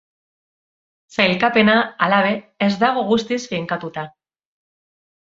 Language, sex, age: Basque, female, 40-49